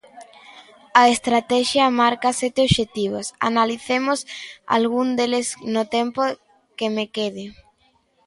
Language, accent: Galician, Normativo (estándar)